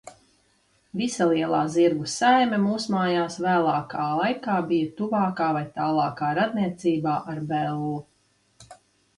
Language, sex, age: Latvian, female, 30-39